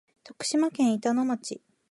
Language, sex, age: Japanese, female, 19-29